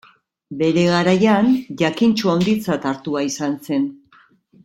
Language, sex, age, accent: Basque, female, 50-59, Erdialdekoa edo Nafarra (Gipuzkoa, Nafarroa)